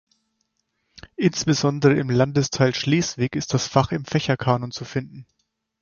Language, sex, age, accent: German, male, 19-29, Deutschland Deutsch